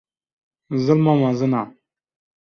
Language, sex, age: Kurdish, male, 19-29